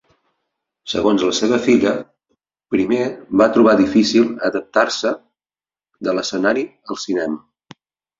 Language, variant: Catalan, Central